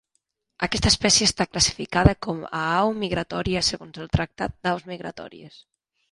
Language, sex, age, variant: Catalan, female, 19-29, Nord-Occidental